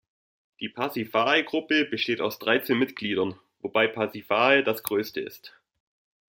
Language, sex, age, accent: German, male, 19-29, Deutschland Deutsch